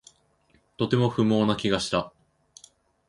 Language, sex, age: Japanese, male, 19-29